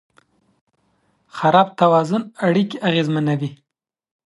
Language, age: Pashto, 19-29